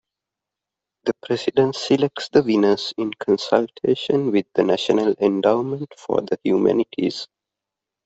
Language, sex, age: English, male, 30-39